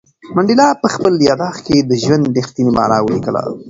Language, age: Pashto, 19-29